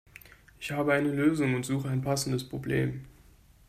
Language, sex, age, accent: German, male, 19-29, Deutschland Deutsch